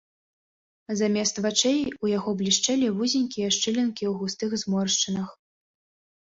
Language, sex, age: Belarusian, female, 19-29